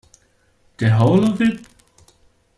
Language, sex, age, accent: English, male, 19-29, United States English